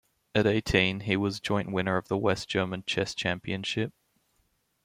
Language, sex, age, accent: English, male, under 19, Australian English